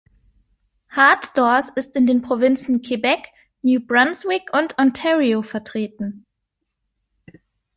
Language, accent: German, Deutschland Deutsch